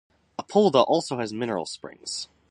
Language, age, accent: English, under 19, United States English